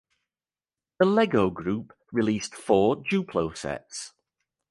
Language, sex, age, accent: English, male, 30-39, England English